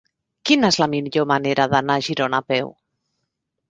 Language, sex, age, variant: Catalan, female, 40-49, Central